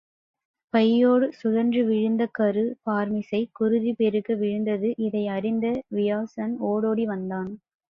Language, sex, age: Tamil, female, under 19